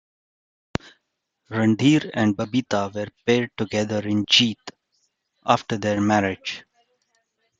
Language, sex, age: English, male, 40-49